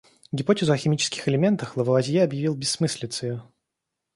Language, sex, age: Russian, male, 19-29